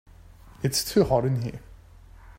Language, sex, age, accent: English, male, 19-29, Australian English